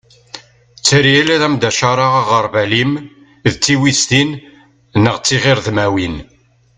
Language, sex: Kabyle, male